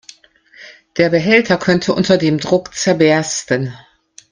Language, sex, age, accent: German, female, 50-59, Deutschland Deutsch